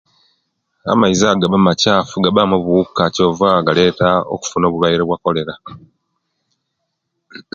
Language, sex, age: Kenyi, male, 50-59